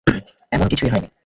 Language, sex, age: Bengali, male, 19-29